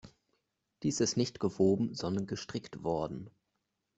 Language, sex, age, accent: German, male, under 19, Deutschland Deutsch